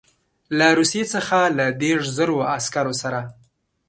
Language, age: Pashto, 19-29